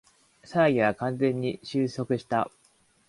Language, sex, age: Japanese, male, under 19